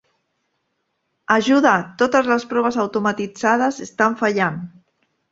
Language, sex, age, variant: Catalan, female, 40-49, Central